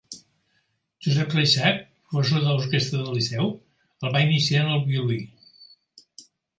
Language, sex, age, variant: Catalan, male, 60-69, Central